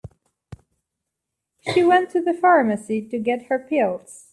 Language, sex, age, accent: English, female, 19-29, United States English